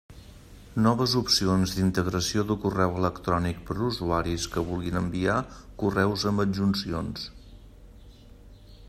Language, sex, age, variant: Catalan, male, 50-59, Central